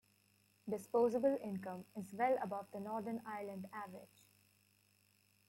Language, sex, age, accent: English, female, 19-29, India and South Asia (India, Pakistan, Sri Lanka)